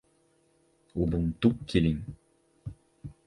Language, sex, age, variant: Portuguese, male, 19-29, Portuguese (Brasil)